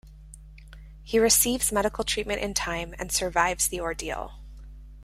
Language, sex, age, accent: English, female, 30-39, United States English